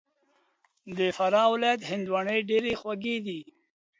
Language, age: Pashto, 50-59